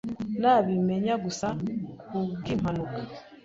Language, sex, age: Kinyarwanda, female, 19-29